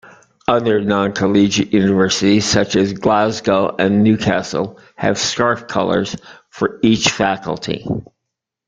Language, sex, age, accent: English, male, 60-69, United States English